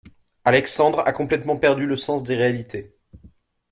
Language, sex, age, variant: French, male, 19-29, Français de métropole